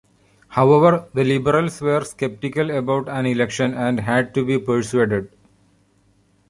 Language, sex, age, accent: English, male, 40-49, India and South Asia (India, Pakistan, Sri Lanka)